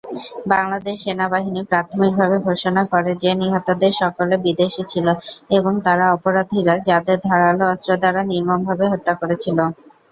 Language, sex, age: Bengali, female, 19-29